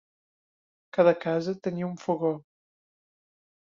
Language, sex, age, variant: Catalan, male, 19-29, Septentrional